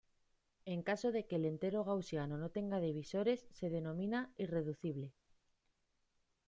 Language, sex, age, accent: Spanish, female, 30-39, España: Norte peninsular (Asturias, Castilla y León, Cantabria, País Vasco, Navarra, Aragón, La Rioja, Guadalajara, Cuenca)